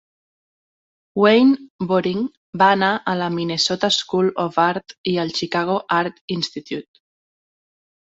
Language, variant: Catalan, Central